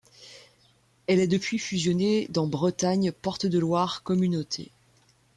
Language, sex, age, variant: French, female, 19-29, Français de métropole